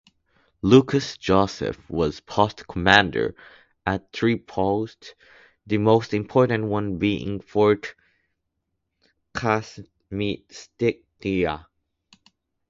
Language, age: English, 19-29